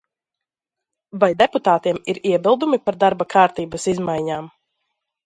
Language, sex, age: Latvian, female, 19-29